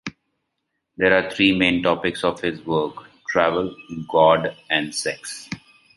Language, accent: English, India and South Asia (India, Pakistan, Sri Lanka)